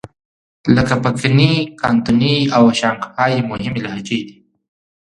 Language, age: Pashto, 19-29